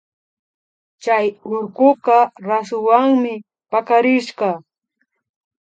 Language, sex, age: Imbabura Highland Quichua, female, 30-39